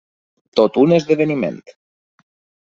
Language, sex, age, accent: Catalan, male, 30-39, valencià